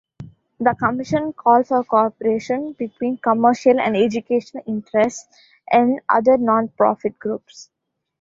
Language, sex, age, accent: English, female, 19-29, India and South Asia (India, Pakistan, Sri Lanka)